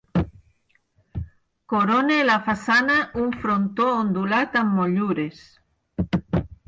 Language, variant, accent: Catalan, Nord-Occidental, nord-occidental